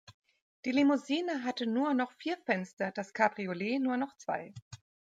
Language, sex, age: German, female, 30-39